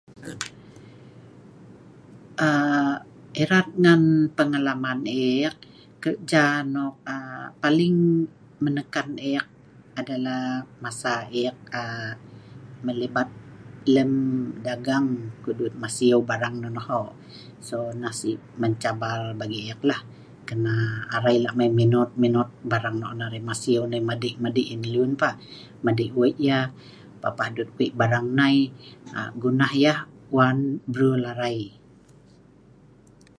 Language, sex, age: Sa'ban, female, 50-59